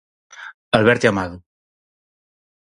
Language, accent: Galician, Normativo (estándar)